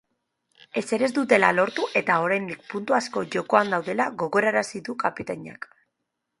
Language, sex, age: Basque, female, 19-29